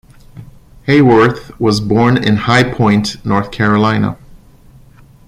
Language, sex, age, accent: English, male, 30-39, United States English